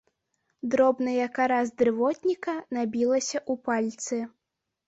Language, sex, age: Belarusian, female, under 19